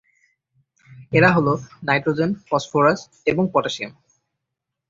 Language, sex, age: Bengali, male, 19-29